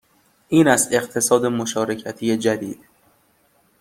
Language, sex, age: Persian, male, 19-29